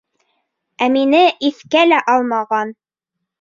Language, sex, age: Bashkir, female, under 19